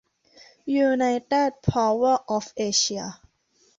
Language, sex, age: Thai, female, under 19